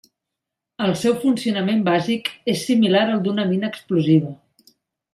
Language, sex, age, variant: Catalan, female, 40-49, Central